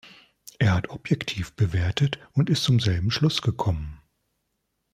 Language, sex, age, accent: German, male, 40-49, Deutschland Deutsch